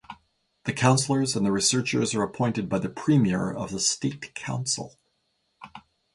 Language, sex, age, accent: English, male, 50-59, Canadian English